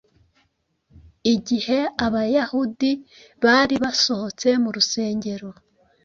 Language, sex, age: Kinyarwanda, female, 30-39